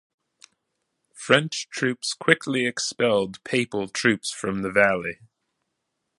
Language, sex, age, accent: English, male, 30-39, United States English